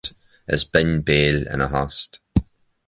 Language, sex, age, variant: Irish, male, 30-39, Gaeilge Uladh